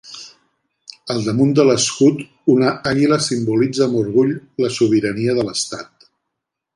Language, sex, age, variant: Catalan, male, 60-69, Central